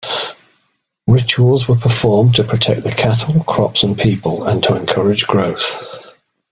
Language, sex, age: English, male, 60-69